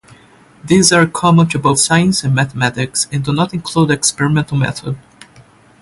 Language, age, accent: English, under 19, United States English